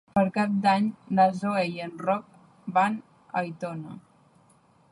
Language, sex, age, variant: Catalan, female, 30-39, Central